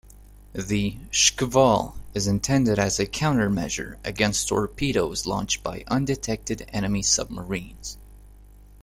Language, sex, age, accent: English, male, 19-29, United States English